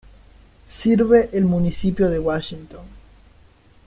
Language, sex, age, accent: Spanish, male, under 19, Rioplatense: Argentina, Uruguay, este de Bolivia, Paraguay